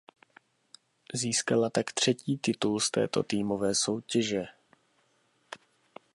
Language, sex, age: Czech, male, 30-39